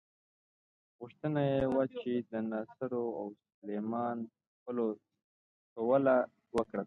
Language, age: Pashto, 19-29